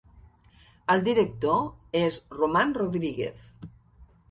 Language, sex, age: Catalan, female, 50-59